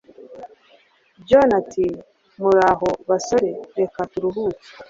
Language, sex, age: Kinyarwanda, female, 30-39